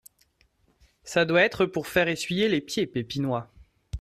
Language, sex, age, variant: French, male, 30-39, Français de métropole